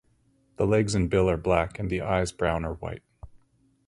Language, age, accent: English, 30-39, Canadian English